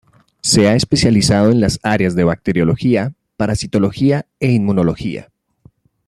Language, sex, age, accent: Spanish, male, 30-39, Andino-Pacífico: Colombia, Perú, Ecuador, oeste de Bolivia y Venezuela andina